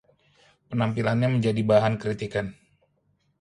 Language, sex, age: Indonesian, male, 40-49